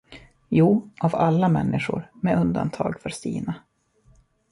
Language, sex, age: Swedish, male, 30-39